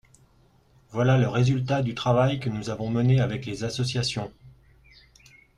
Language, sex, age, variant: French, male, 40-49, Français de métropole